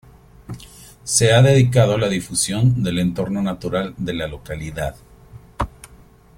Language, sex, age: Spanish, male, 30-39